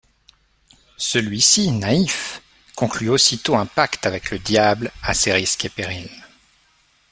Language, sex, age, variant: French, male, 30-39, Français de métropole